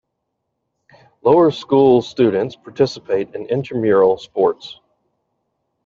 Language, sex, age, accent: English, male, 30-39, United States English